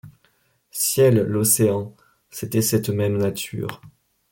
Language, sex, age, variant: French, male, 19-29, Français de métropole